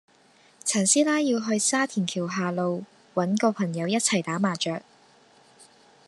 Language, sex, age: Cantonese, female, 19-29